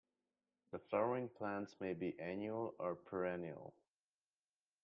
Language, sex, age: English, male, under 19